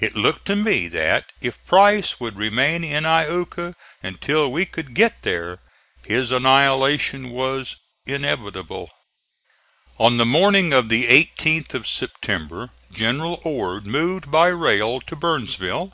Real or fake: real